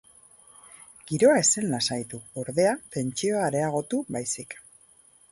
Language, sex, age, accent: Basque, female, 30-39, Mendebalekoa (Araba, Bizkaia, Gipuzkoako mendebaleko herri batzuk)